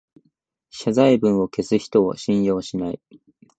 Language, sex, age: Japanese, male, 19-29